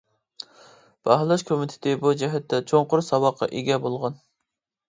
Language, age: Uyghur, 19-29